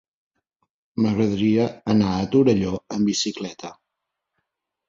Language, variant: Catalan, Central